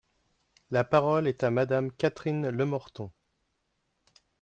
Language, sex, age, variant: French, male, 40-49, Français de métropole